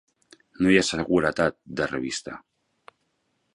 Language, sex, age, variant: Catalan, male, 40-49, Central